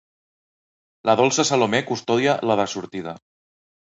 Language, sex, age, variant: Catalan, male, 40-49, Central